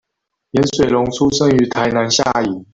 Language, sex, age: Chinese, male, 19-29